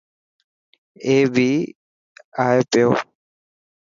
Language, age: Dhatki, 19-29